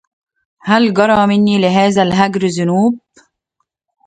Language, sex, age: Arabic, female, 19-29